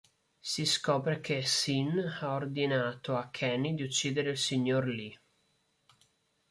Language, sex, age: Italian, male, 19-29